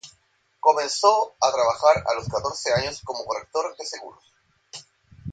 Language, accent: Spanish, Chileno: Chile, Cuyo